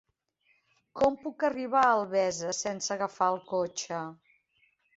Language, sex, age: Catalan, female, 50-59